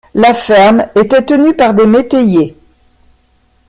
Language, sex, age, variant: French, female, 50-59, Français de métropole